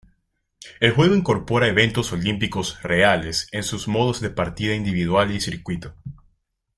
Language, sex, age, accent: Spanish, male, 19-29, Andino-Pacífico: Colombia, Perú, Ecuador, oeste de Bolivia y Venezuela andina